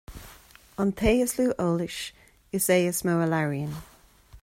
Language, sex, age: Irish, female, 40-49